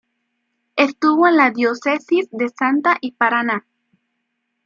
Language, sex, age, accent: Spanish, female, under 19, México